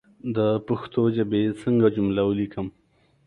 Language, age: Pashto, 19-29